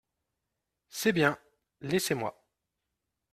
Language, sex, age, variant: French, male, 40-49, Français de métropole